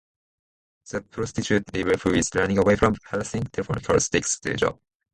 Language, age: English, under 19